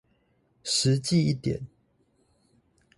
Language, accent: Chinese, 出生地：臺北市